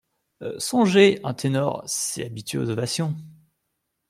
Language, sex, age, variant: French, male, 19-29, Français de métropole